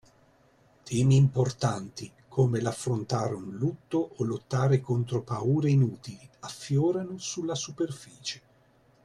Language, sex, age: Italian, male, 30-39